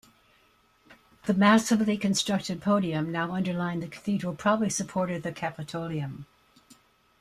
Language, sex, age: English, female, 70-79